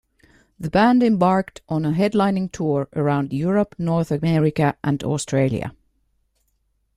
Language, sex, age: English, female, 40-49